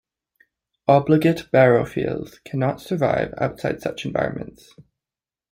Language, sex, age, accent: English, male, 19-29, Canadian English